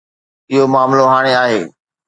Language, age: Sindhi, 40-49